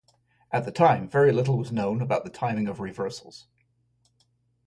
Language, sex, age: English, male, 50-59